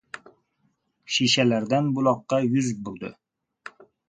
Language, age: Uzbek, 30-39